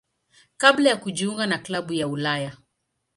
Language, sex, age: Swahili, female, 30-39